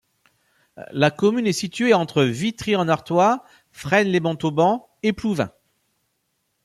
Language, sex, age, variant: French, male, 40-49, Français de métropole